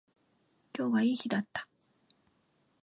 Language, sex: Japanese, female